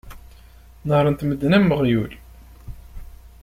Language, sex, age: Kabyle, male, 19-29